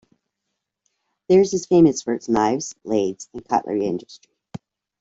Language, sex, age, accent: English, female, 50-59, Canadian English